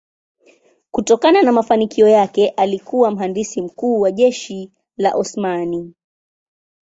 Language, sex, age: Swahili, female, 19-29